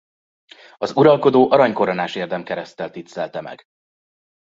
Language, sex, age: Hungarian, male, 30-39